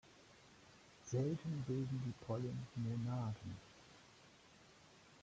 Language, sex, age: German, male, 50-59